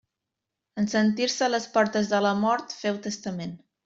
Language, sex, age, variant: Catalan, female, 19-29, Central